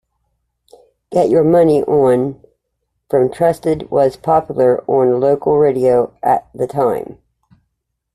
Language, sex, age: English, female, 40-49